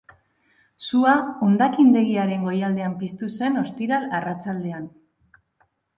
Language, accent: Basque, Mendebalekoa (Araba, Bizkaia, Gipuzkoako mendebaleko herri batzuk)